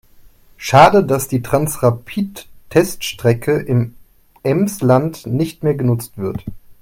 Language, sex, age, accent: German, male, 30-39, Deutschland Deutsch